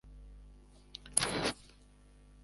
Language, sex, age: Swahili, male, 30-39